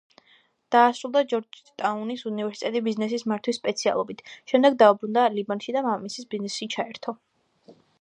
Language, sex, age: Georgian, female, under 19